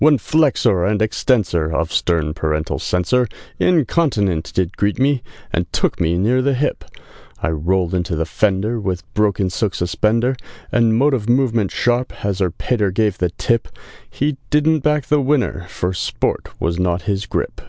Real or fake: real